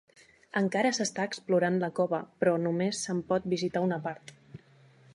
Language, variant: Catalan, Nord-Occidental